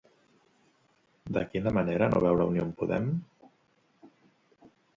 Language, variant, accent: Catalan, Central, central